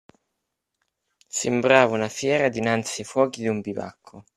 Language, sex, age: Italian, male, 19-29